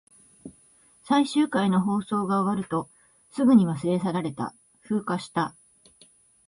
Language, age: Japanese, 40-49